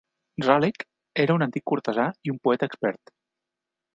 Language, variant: Catalan, Central